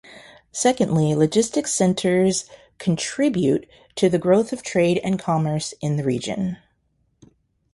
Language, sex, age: English, female, 40-49